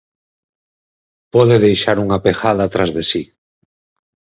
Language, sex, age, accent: Galician, male, 40-49, Central (gheada)